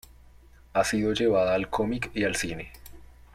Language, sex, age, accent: Spanish, male, 19-29, Andino-Pacífico: Colombia, Perú, Ecuador, oeste de Bolivia y Venezuela andina